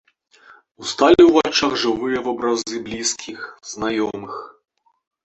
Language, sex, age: Belarusian, male, 40-49